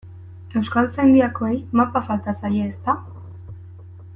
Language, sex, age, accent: Basque, female, 19-29, Erdialdekoa edo Nafarra (Gipuzkoa, Nafarroa)